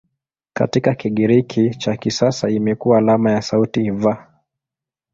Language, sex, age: Swahili, male, 19-29